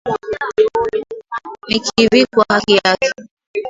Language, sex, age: Swahili, female, 19-29